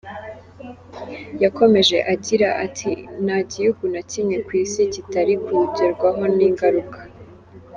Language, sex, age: Kinyarwanda, female, 19-29